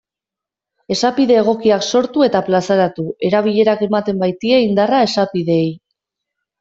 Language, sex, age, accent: Basque, female, 19-29, Erdialdekoa edo Nafarra (Gipuzkoa, Nafarroa)